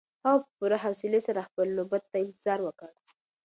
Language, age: Pashto, 19-29